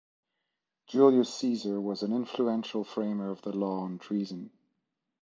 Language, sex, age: English, male, 30-39